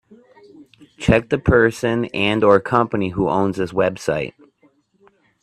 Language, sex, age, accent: English, male, 40-49, United States English